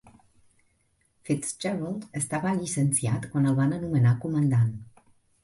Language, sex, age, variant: Catalan, female, 40-49, Central